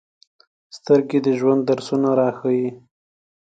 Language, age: Pashto, 19-29